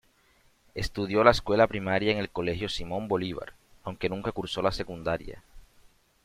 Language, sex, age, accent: Spanish, male, 30-39, Caribe: Cuba, Venezuela, Puerto Rico, República Dominicana, Panamá, Colombia caribeña, México caribeño, Costa del golfo de México